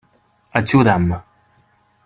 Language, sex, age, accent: Catalan, male, 19-29, valencià